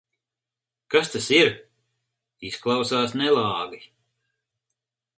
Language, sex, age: Latvian, male, 50-59